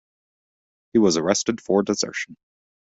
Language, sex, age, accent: English, male, 19-29, United States English